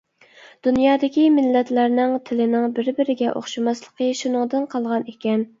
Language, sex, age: Uyghur, female, 19-29